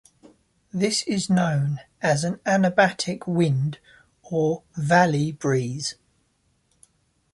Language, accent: English, England English